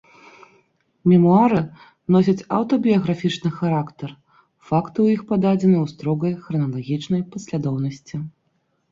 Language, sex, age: Belarusian, female, 30-39